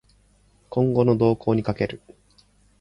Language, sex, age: Japanese, male, 40-49